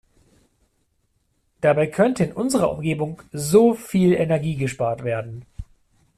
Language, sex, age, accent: German, male, 40-49, Deutschland Deutsch